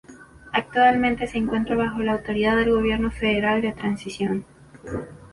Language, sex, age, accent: Spanish, female, under 19, Andino-Pacífico: Colombia, Perú, Ecuador, oeste de Bolivia y Venezuela andina